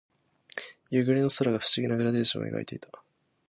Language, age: Japanese, 19-29